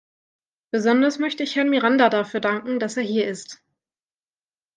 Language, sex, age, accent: German, female, 19-29, Deutschland Deutsch